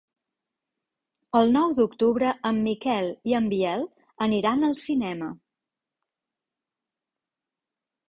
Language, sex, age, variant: Catalan, female, 40-49, Central